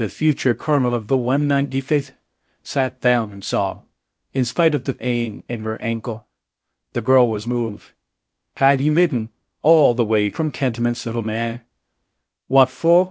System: TTS, VITS